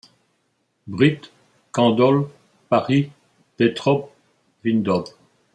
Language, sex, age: French, male, 80-89